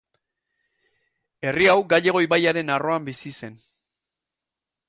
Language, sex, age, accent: Basque, male, 50-59, Mendebalekoa (Araba, Bizkaia, Gipuzkoako mendebaleko herri batzuk)